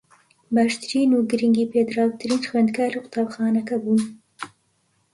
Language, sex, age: Central Kurdish, female, 19-29